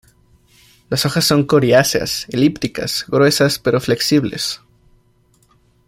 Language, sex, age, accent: Spanish, male, 19-29, México